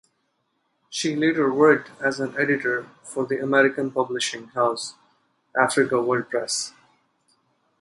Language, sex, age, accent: English, male, 30-39, India and South Asia (India, Pakistan, Sri Lanka)